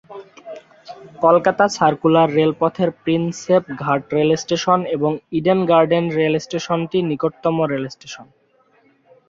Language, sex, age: Bengali, male, under 19